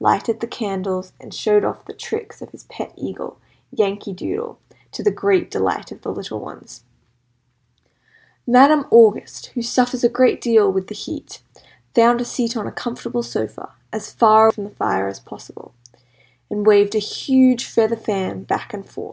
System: none